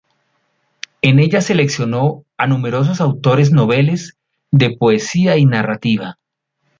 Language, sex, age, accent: Spanish, male, 50-59, Andino-Pacífico: Colombia, Perú, Ecuador, oeste de Bolivia y Venezuela andina